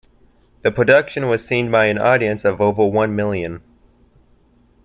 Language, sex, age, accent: English, male, under 19, United States English